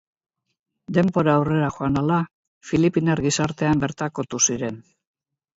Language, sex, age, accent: Basque, female, 70-79, Mendebalekoa (Araba, Bizkaia, Gipuzkoako mendebaleko herri batzuk)